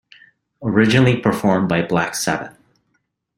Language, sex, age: English, male, 40-49